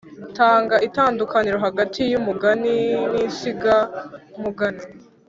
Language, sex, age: Kinyarwanda, female, under 19